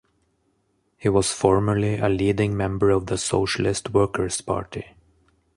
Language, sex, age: English, male, 30-39